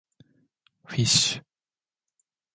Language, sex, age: Japanese, male, 19-29